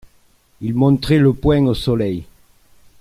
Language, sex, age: French, male, 60-69